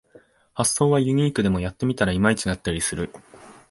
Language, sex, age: Japanese, male, 19-29